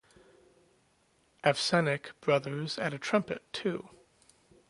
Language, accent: English, United States English